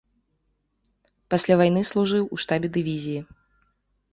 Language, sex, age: Belarusian, female, 19-29